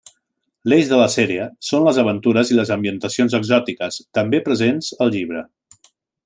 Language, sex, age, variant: Catalan, male, 30-39, Central